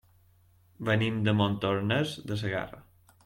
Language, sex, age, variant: Catalan, male, 30-39, Balear